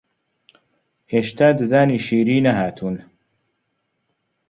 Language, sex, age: Central Kurdish, male, 30-39